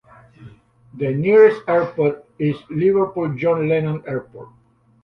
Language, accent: English, United States English